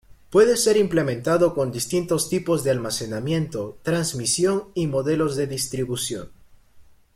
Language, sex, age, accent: Spanish, male, under 19, Andino-Pacífico: Colombia, Perú, Ecuador, oeste de Bolivia y Venezuela andina